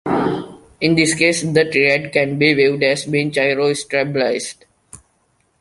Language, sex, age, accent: English, male, under 19, India and South Asia (India, Pakistan, Sri Lanka)